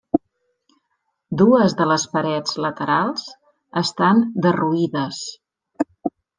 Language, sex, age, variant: Catalan, female, 50-59, Central